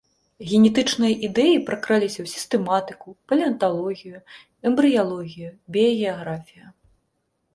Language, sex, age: Belarusian, female, 30-39